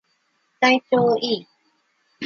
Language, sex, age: Japanese, female, 40-49